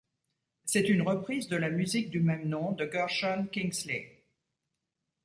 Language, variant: French, Français de métropole